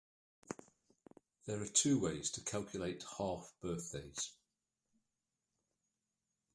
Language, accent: English, United States English